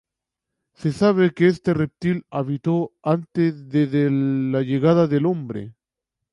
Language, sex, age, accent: Spanish, male, 19-29, Chileno: Chile, Cuyo